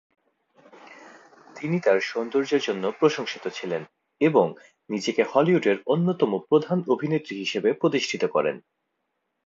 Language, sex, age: Bengali, male, 19-29